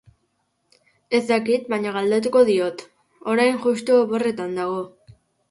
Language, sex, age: Basque, female, under 19